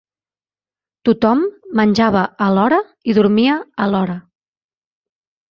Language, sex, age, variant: Catalan, female, 40-49, Central